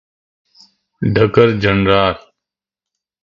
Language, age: Pashto, 30-39